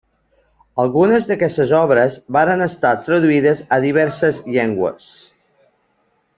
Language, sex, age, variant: Catalan, male, 40-49, Central